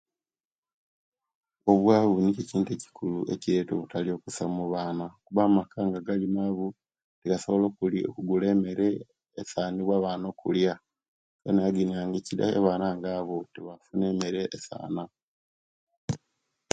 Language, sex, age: Kenyi, male, 30-39